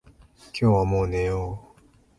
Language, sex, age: Japanese, male, 19-29